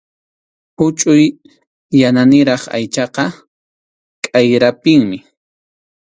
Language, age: Arequipa-La Unión Quechua, 30-39